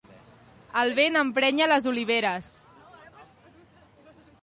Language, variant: Catalan, Septentrional